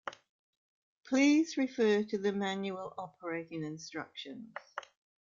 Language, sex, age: English, female, 70-79